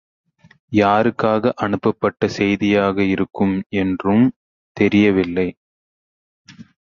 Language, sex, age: Tamil, male, 19-29